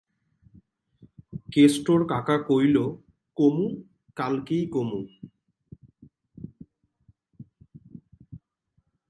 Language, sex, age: Bengali, male, 19-29